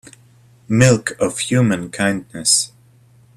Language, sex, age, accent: English, male, 30-39, United States English